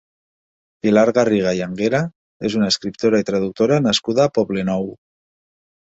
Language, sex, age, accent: Catalan, male, 50-59, valencià